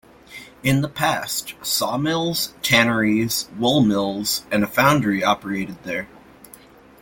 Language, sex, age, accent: English, male, under 19, Canadian English